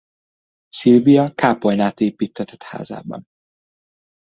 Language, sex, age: Hungarian, male, 30-39